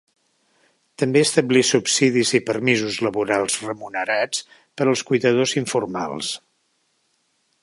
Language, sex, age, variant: Catalan, male, 60-69, Central